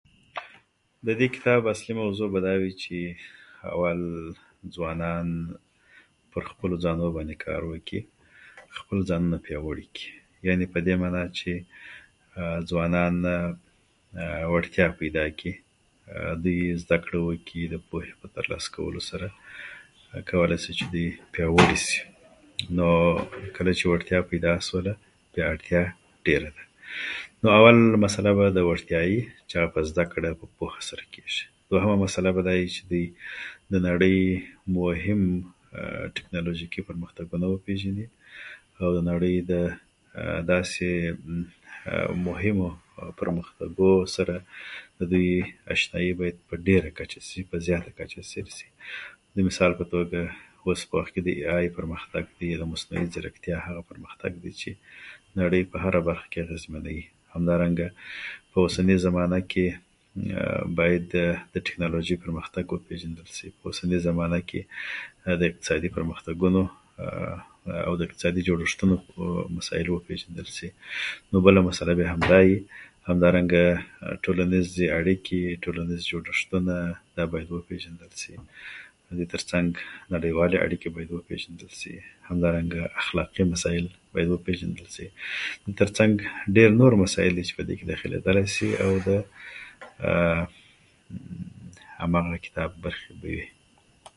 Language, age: Pashto, 30-39